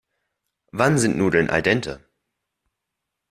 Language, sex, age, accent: German, male, under 19, Deutschland Deutsch